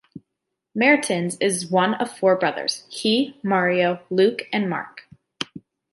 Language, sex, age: English, female, 19-29